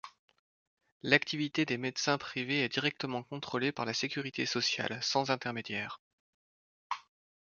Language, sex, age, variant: French, male, 30-39, Français de métropole